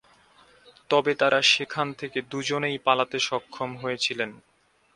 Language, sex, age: Bengali, male, 19-29